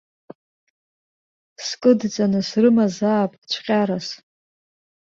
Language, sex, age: Abkhazian, female, 19-29